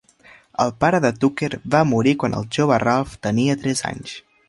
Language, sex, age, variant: Catalan, male, under 19, Central